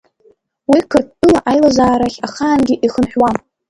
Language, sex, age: Abkhazian, female, under 19